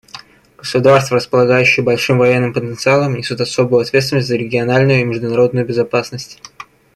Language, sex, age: Russian, male, 19-29